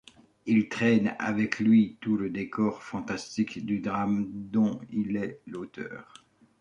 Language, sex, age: French, male, 40-49